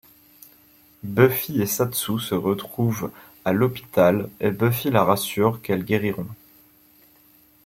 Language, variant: French, Français de métropole